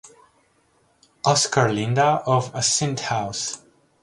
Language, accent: English, United States English